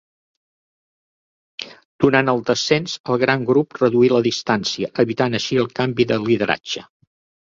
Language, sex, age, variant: Catalan, male, 60-69, Central